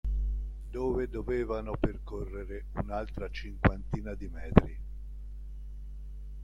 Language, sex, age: Italian, male, 60-69